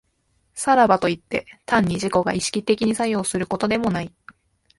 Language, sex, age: Japanese, female, 19-29